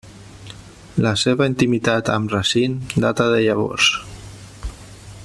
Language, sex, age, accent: Catalan, male, 40-49, valencià